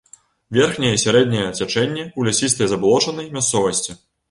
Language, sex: Belarusian, male